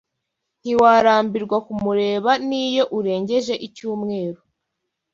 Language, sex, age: Kinyarwanda, female, 19-29